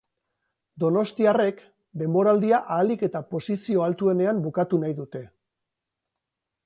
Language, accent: Basque, Mendebalekoa (Araba, Bizkaia, Gipuzkoako mendebaleko herri batzuk)